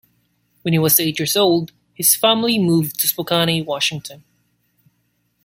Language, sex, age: English, male, 19-29